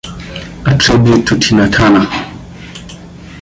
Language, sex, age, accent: English, male, 19-29, Southern African (South Africa, Zimbabwe, Namibia)